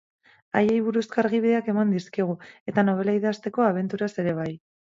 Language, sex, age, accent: Basque, female, 30-39, Mendebalekoa (Araba, Bizkaia, Gipuzkoako mendebaleko herri batzuk)